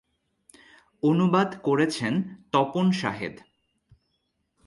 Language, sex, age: Bengali, male, 19-29